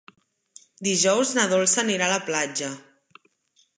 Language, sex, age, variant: Catalan, female, 30-39, Central